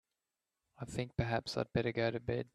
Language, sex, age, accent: English, male, 30-39, Australian English